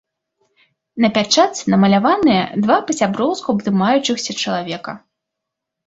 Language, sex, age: Belarusian, female, 30-39